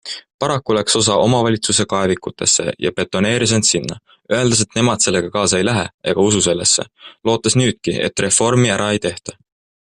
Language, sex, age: Estonian, male, 19-29